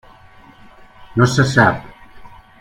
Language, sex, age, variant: Catalan, male, 50-59, Central